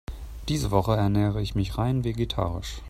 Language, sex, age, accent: German, male, 19-29, Deutschland Deutsch